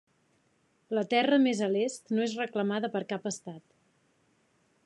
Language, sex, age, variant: Catalan, female, 40-49, Central